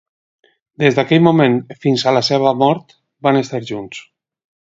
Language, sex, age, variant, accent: Catalan, male, 40-49, Alacantí, valencià